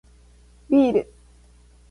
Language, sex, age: Japanese, female, 19-29